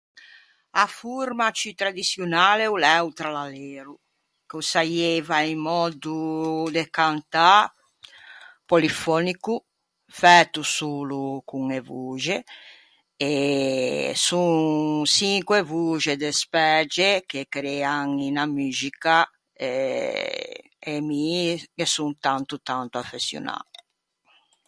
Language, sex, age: Ligurian, female, 60-69